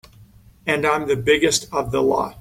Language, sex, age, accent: English, male, 50-59, United States English